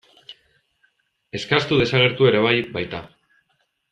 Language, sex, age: Basque, male, 19-29